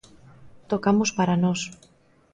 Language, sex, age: Galician, female, 40-49